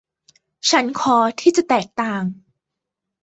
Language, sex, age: Thai, female, under 19